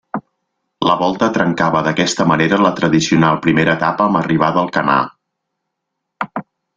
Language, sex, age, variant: Catalan, male, 40-49, Central